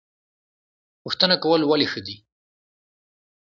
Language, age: Pashto, 19-29